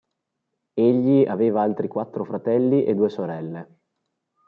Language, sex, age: Italian, male, 30-39